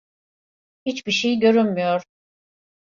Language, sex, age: Turkish, female, 50-59